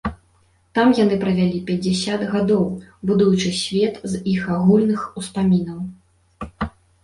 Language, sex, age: Belarusian, female, 19-29